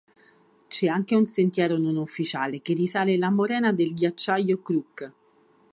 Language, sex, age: Italian, female, 40-49